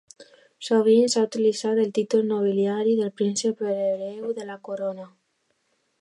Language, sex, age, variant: Catalan, female, under 19, Alacantí